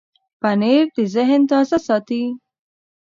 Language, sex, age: Pashto, female, under 19